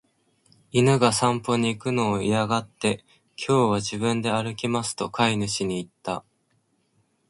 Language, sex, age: Japanese, male, 19-29